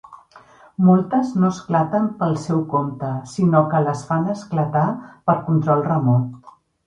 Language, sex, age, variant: Catalan, female, 50-59, Central